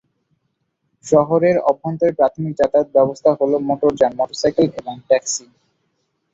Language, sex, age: Bengali, male, 19-29